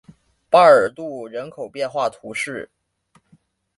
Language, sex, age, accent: Chinese, male, 19-29, 出生地：黑龙江省